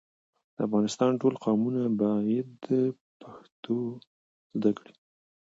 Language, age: Pashto, 19-29